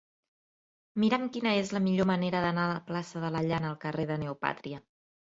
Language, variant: Catalan, Central